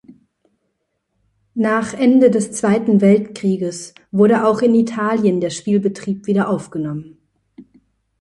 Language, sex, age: German, female, 19-29